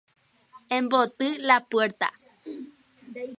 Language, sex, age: Guarani, female, 19-29